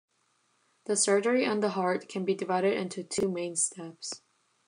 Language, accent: English, United States English